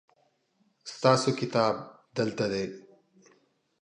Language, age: Pashto, 30-39